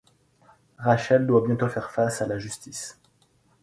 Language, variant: French, Français de métropole